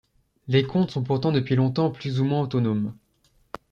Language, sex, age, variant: French, male, under 19, Français de métropole